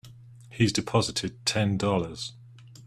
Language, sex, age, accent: English, male, 30-39, England English